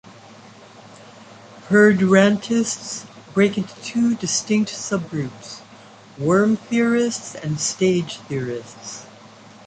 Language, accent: English, United States English